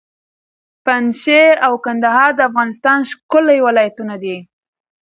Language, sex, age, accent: Pashto, female, under 19, کندهاری لهجه